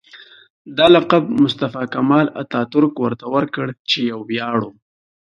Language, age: Pashto, 19-29